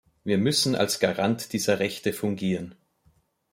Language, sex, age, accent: German, male, 30-39, Österreichisches Deutsch